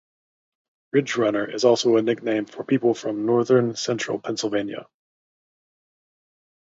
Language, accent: English, United States English